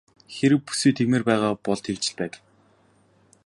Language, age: Mongolian, 19-29